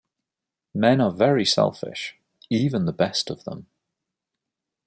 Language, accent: English, England English